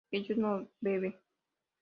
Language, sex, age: Spanish, female, 19-29